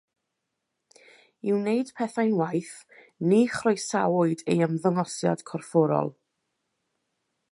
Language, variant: Welsh, Mid Wales